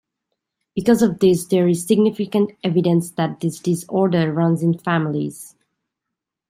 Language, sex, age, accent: English, female, 19-29, England English